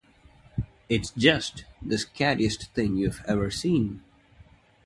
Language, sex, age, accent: English, male, 30-39, India and South Asia (India, Pakistan, Sri Lanka)